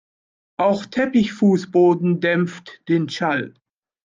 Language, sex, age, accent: German, male, 40-49, Deutschland Deutsch